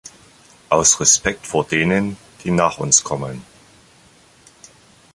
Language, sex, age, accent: German, male, 50-59, Deutschland Deutsch